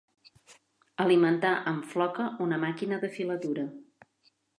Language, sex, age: Catalan, female, 50-59